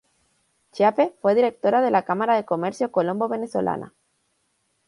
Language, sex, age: Spanish, female, 19-29